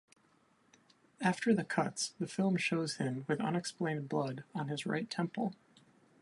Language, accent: English, United States English